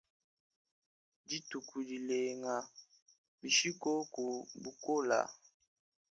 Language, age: Luba-Lulua, 19-29